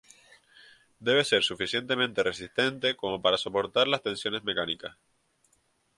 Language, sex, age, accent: Spanish, male, 19-29, España: Islas Canarias